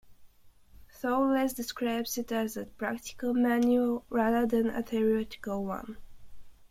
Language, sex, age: English, female, 19-29